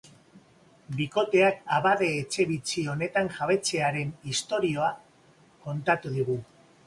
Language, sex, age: Basque, male, 50-59